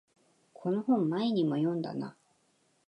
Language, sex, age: Japanese, female, 40-49